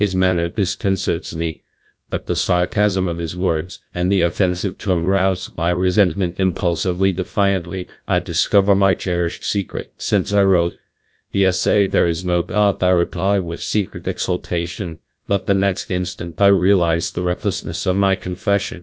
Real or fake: fake